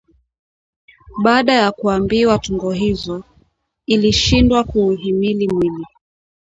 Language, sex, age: Swahili, female, 30-39